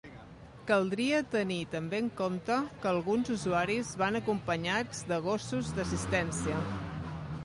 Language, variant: Catalan, Central